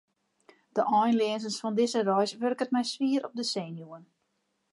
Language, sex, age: Western Frisian, female, 40-49